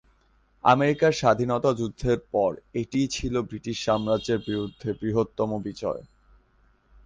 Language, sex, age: Bengali, male, under 19